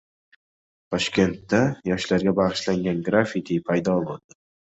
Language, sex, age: Uzbek, male, 19-29